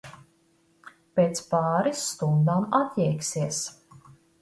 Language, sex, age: Latvian, female, 50-59